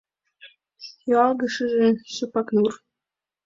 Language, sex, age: Mari, female, 19-29